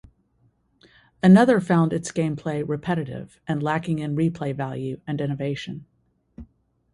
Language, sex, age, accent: English, female, 60-69, United States English